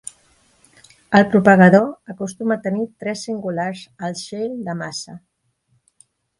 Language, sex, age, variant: Catalan, female, 60-69, Central